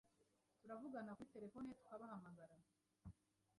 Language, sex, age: Kinyarwanda, female, 50-59